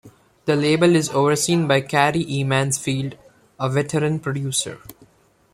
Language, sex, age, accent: English, male, 19-29, India and South Asia (India, Pakistan, Sri Lanka)